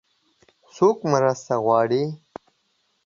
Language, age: Pashto, 19-29